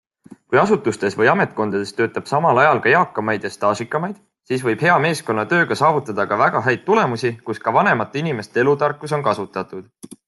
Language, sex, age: Estonian, male, 19-29